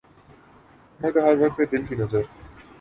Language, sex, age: Urdu, male, 19-29